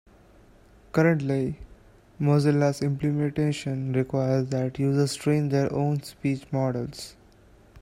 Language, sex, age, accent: English, male, 19-29, India and South Asia (India, Pakistan, Sri Lanka)